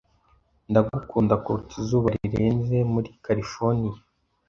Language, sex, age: Kinyarwanda, male, under 19